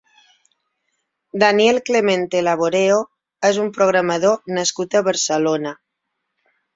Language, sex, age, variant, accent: Catalan, female, 40-49, Balear, mallorquí; Palma